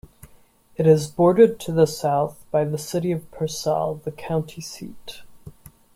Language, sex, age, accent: English, male, 19-29, United States English